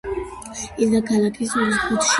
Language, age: Georgian, under 19